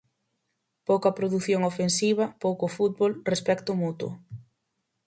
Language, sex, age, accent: Galician, female, 19-29, Normativo (estándar)